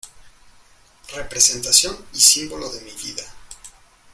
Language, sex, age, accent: Spanish, male, 19-29, México